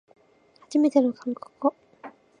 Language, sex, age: Japanese, female, 19-29